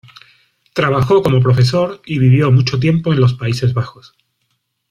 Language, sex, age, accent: Spanish, male, 40-49, España: Sur peninsular (Andalucia, Extremadura, Murcia)